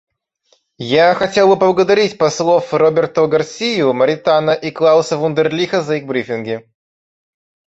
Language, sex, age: Russian, male, under 19